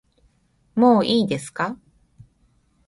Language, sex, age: Japanese, female, 50-59